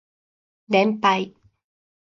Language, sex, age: Japanese, female, 19-29